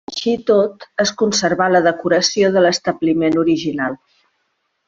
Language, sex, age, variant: Catalan, female, 50-59, Central